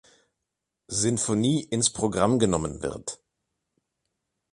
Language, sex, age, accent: German, male, 19-29, Deutschland Deutsch